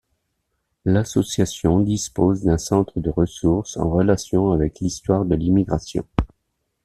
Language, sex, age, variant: French, male, 50-59, Français de métropole